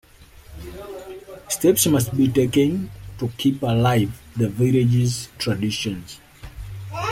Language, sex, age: English, male, 19-29